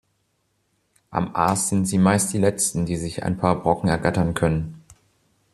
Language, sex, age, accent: German, male, 40-49, Deutschland Deutsch